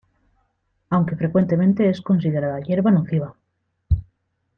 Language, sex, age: Spanish, female, 30-39